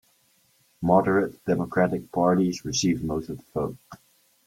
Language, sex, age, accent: English, male, under 19, England English